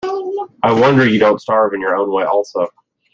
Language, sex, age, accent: English, male, 30-39, United States English